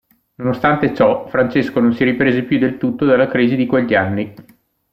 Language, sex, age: Italian, male, 30-39